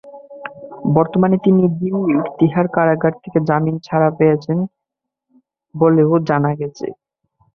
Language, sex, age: Bengali, male, 19-29